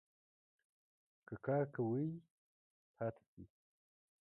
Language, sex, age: Pashto, male, 30-39